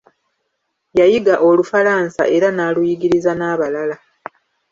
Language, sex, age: Ganda, female, 30-39